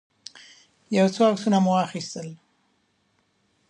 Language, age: Pashto, 40-49